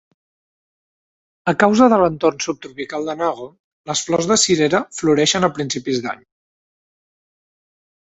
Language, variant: Catalan, Central